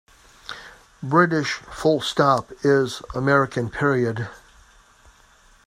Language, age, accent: English, 40-49, United States English